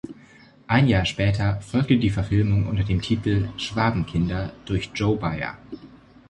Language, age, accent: German, 19-29, Deutschland Deutsch